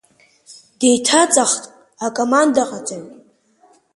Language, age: Abkhazian, under 19